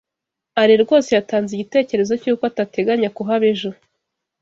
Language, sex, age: Kinyarwanda, female, 19-29